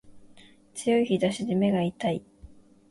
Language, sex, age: Japanese, female, 19-29